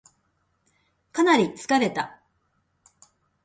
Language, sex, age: Japanese, female, 60-69